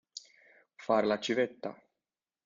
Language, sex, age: Italian, male, 19-29